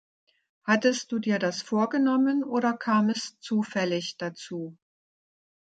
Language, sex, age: German, female, 60-69